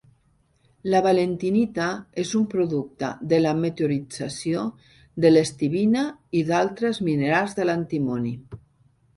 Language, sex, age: Catalan, female, 50-59